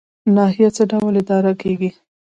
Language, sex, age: Pashto, female, 19-29